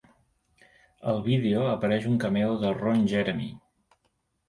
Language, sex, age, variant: Catalan, male, 50-59, Central